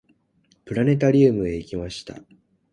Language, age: Japanese, 19-29